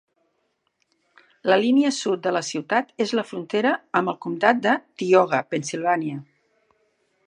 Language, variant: Catalan, Central